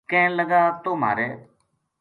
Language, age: Gujari, 40-49